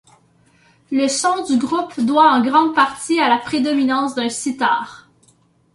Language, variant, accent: French, Français d'Amérique du Nord, Français du Canada